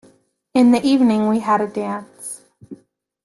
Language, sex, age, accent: English, female, 19-29, Canadian English